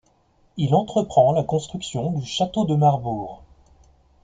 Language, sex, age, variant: French, male, 40-49, Français de métropole